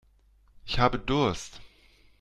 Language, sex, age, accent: German, male, 40-49, Deutschland Deutsch